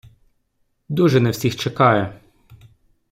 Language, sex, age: Ukrainian, male, 19-29